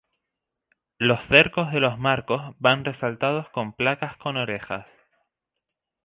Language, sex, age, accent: Spanish, male, 19-29, España: Islas Canarias